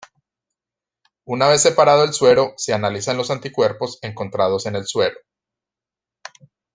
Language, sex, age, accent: Spanish, male, 40-49, Andino-Pacífico: Colombia, Perú, Ecuador, oeste de Bolivia y Venezuela andina